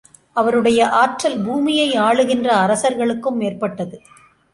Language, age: Tamil, 50-59